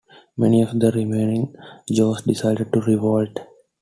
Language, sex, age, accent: English, male, 19-29, India and South Asia (India, Pakistan, Sri Lanka)